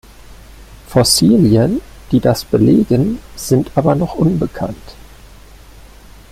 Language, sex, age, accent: German, male, 40-49, Deutschland Deutsch